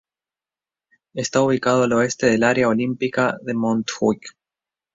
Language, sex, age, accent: Spanish, male, 19-29, Rioplatense: Argentina, Uruguay, este de Bolivia, Paraguay